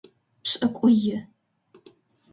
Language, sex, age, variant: Adyghe, female, under 19, Адыгабзэ (Кирил, пстэумэ зэдыряе)